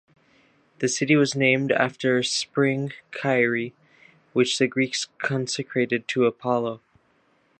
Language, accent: English, United States English